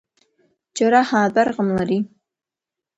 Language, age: Abkhazian, under 19